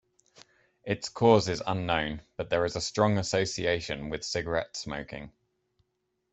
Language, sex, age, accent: English, male, 30-39, England English